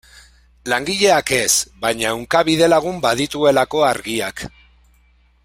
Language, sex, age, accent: Basque, male, 30-39, Mendebalekoa (Araba, Bizkaia, Gipuzkoako mendebaleko herri batzuk)